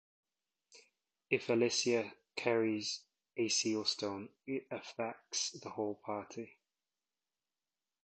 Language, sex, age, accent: English, male, 30-39, England English